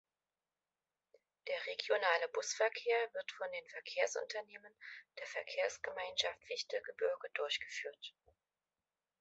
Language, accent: German, Deutschland Deutsch